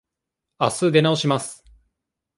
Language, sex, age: Japanese, male, 19-29